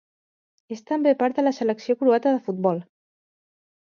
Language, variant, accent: Catalan, Central, central